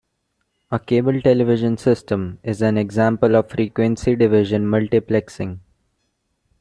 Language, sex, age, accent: English, male, 19-29, India and South Asia (India, Pakistan, Sri Lanka)